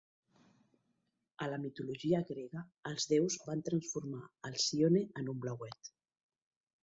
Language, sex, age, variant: Catalan, female, 40-49, Central